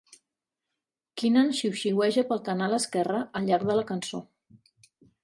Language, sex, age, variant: Catalan, female, 40-49, Central